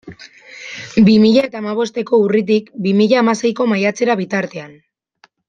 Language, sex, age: Basque, female, 19-29